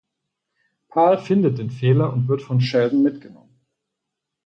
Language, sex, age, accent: German, male, 40-49, Deutschland Deutsch